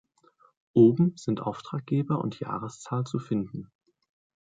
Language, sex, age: German, male, 30-39